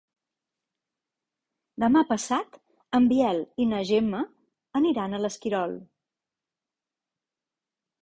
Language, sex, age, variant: Catalan, female, 40-49, Central